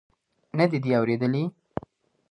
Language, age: Pashto, 19-29